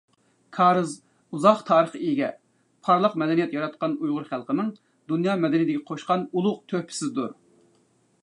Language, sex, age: Uyghur, male, 30-39